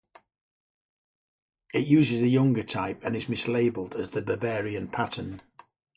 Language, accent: English, England English